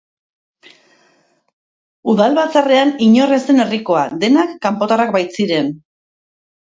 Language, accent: Basque, Erdialdekoa edo Nafarra (Gipuzkoa, Nafarroa)